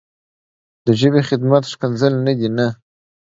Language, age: Pashto, under 19